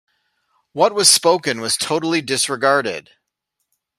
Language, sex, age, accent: English, male, 40-49, United States English